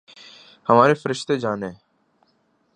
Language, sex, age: Urdu, male, 19-29